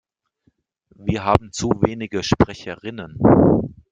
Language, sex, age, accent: German, male, 30-39, Deutschland Deutsch